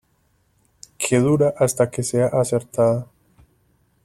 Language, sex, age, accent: Spanish, male, 19-29, Caribe: Cuba, Venezuela, Puerto Rico, República Dominicana, Panamá, Colombia caribeña, México caribeño, Costa del golfo de México